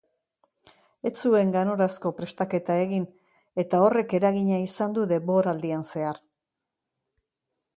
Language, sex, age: Basque, female, 60-69